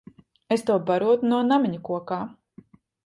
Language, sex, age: Latvian, female, 30-39